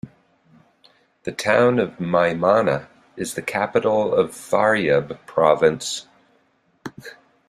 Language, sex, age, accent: English, male, 50-59, United States English